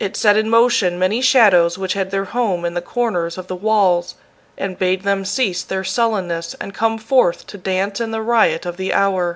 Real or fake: real